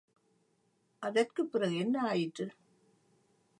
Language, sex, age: Tamil, female, 70-79